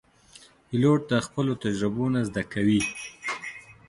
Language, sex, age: Pashto, male, 19-29